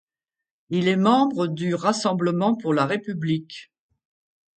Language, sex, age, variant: French, female, 60-69, Français de métropole